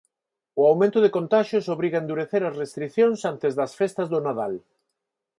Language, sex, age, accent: Galician, male, 50-59, Neofalante